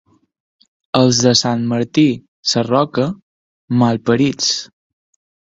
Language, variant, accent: Catalan, Balear, mallorquí; Palma